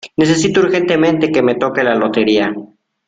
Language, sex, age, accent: Spanish, male, 19-29, México